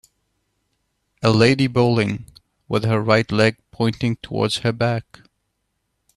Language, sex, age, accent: English, male, 40-49, England English